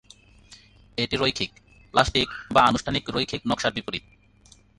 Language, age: Bengali, 30-39